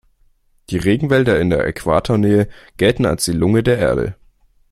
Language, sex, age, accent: German, male, under 19, Deutschland Deutsch